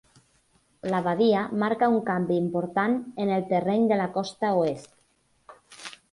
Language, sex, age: Catalan, female, 30-39